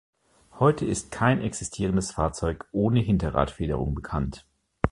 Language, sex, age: German, male, 40-49